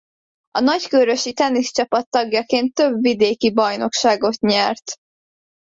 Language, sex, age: Hungarian, female, under 19